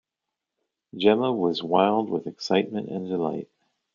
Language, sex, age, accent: English, male, 60-69, United States English